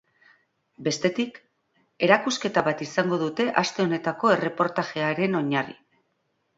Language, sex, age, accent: Basque, female, 40-49, Erdialdekoa edo Nafarra (Gipuzkoa, Nafarroa)